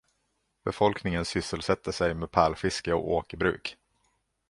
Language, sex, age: Swedish, male, 30-39